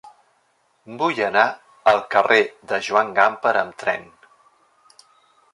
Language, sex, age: Catalan, male, 50-59